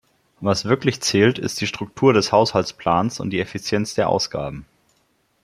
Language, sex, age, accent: German, male, 30-39, Deutschland Deutsch